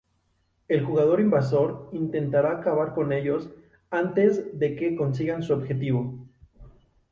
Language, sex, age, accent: Spanish, male, 19-29, México